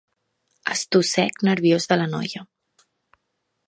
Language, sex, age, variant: Catalan, female, 19-29, Central